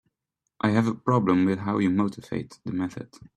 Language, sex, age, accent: English, male, 19-29, United States English